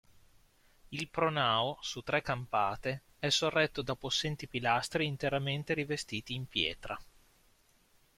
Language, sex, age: Italian, male, 30-39